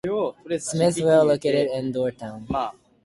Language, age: English, under 19